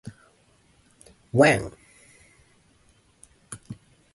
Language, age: English, 19-29